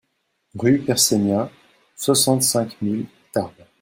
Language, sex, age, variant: French, male, 40-49, Français de métropole